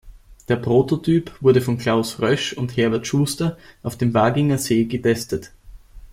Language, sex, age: German, male, under 19